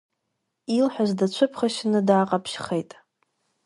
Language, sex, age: Abkhazian, female, under 19